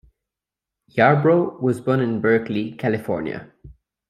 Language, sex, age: English, male, 30-39